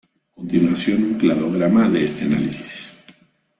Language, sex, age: Spanish, male, 40-49